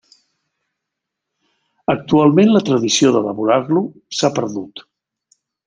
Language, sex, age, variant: Catalan, male, 60-69, Central